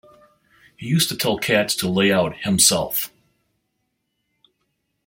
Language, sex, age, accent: English, male, 60-69, United States English